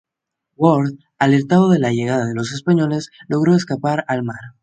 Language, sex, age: Spanish, male, under 19